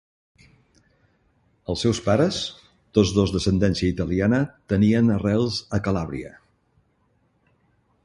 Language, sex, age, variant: Catalan, male, 60-69, Central